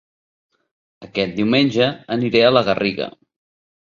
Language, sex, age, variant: Catalan, male, 40-49, Nord-Occidental